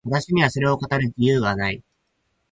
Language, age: Japanese, 19-29